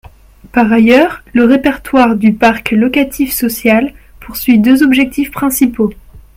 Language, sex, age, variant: French, female, 19-29, Français de métropole